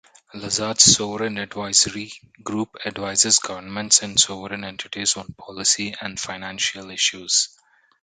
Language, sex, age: English, male, 30-39